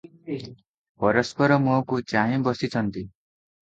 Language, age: Odia, 19-29